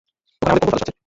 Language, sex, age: Bengali, male, 19-29